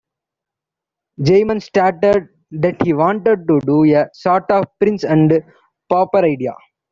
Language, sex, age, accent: English, male, 19-29, India and South Asia (India, Pakistan, Sri Lanka)